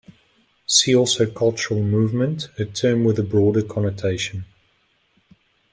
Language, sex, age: English, male, 40-49